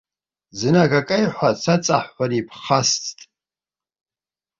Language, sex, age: Abkhazian, male, 60-69